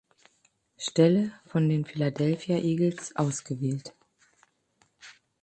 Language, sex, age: German, female, 40-49